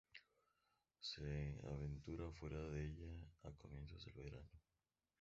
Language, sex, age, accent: Spanish, male, 19-29, México